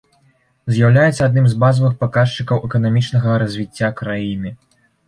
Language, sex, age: Belarusian, male, under 19